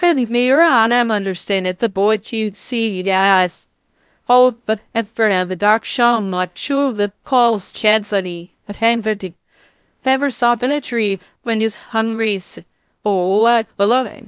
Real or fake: fake